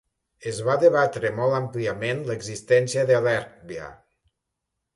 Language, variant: Catalan, Nord-Occidental